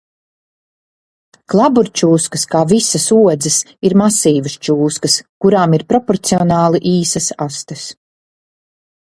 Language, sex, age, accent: Latvian, female, 40-49, bez akcenta